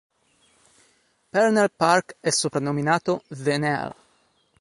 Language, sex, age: Italian, male, 40-49